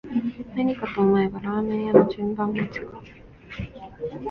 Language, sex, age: Japanese, female, 19-29